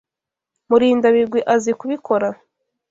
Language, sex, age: Kinyarwanda, female, 19-29